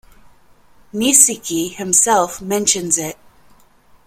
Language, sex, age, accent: English, female, 40-49, United States English